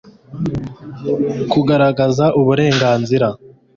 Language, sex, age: Kinyarwanda, male, 19-29